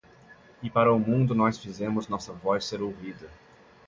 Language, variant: Portuguese, Portuguese (Brasil)